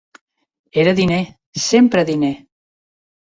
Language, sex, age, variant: Catalan, female, 70-79, Central